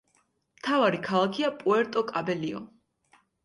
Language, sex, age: Georgian, female, 19-29